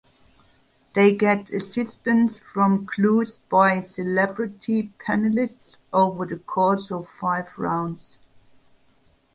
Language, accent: English, German